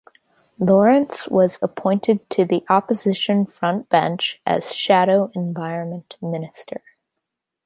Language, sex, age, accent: English, female, under 19, United States English